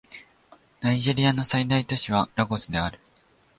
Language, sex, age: Japanese, male, 19-29